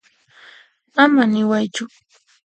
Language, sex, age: Puno Quechua, female, 19-29